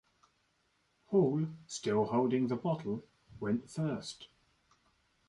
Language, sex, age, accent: English, male, 30-39, England English